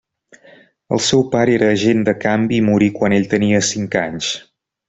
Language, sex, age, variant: Catalan, male, 30-39, Central